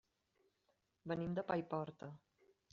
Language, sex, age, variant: Catalan, female, 30-39, Central